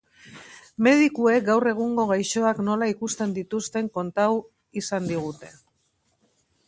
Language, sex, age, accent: Basque, female, 60-69, Mendebalekoa (Araba, Bizkaia, Gipuzkoako mendebaleko herri batzuk)